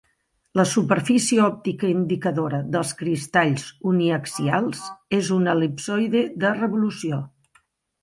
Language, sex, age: Catalan, female, 60-69